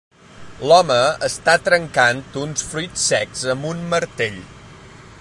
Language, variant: Catalan, Central